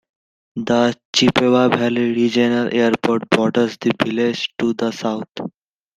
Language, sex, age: English, male, 19-29